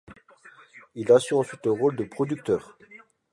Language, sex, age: French, male, 30-39